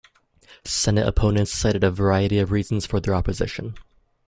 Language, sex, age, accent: English, male, 19-29, Canadian English